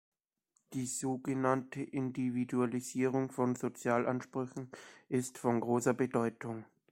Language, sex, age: German, male, 19-29